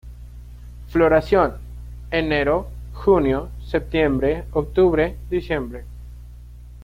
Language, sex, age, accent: Spanish, male, under 19, Andino-Pacífico: Colombia, Perú, Ecuador, oeste de Bolivia y Venezuela andina